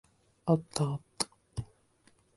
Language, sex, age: Japanese, male, under 19